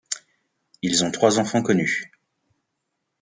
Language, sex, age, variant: French, male, 40-49, Français de métropole